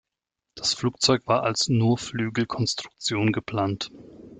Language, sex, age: German, male, 30-39